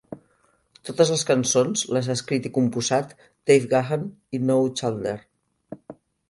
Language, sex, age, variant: Catalan, female, 50-59, Central